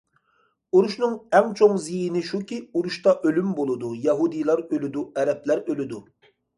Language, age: Uyghur, 30-39